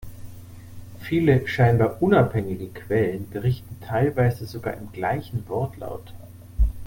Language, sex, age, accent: German, male, 40-49, Deutschland Deutsch